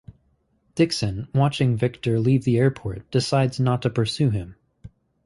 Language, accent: English, United States English